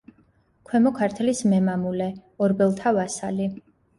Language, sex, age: Georgian, female, 19-29